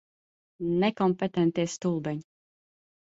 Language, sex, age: Latvian, female, 30-39